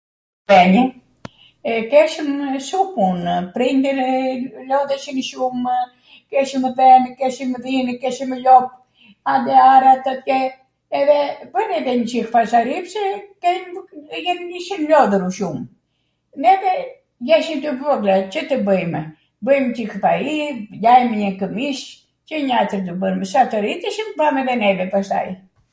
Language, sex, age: Arvanitika Albanian, female, 70-79